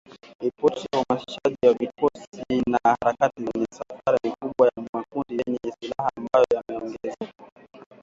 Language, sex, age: Swahili, male, 19-29